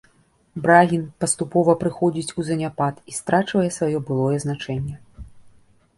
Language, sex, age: Belarusian, female, 30-39